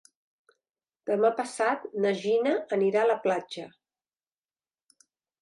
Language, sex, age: Catalan, female, 50-59